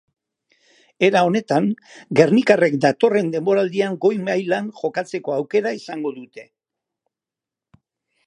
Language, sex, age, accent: Basque, male, 60-69, Mendebalekoa (Araba, Bizkaia, Gipuzkoako mendebaleko herri batzuk)